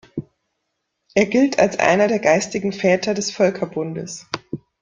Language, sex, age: German, female, 30-39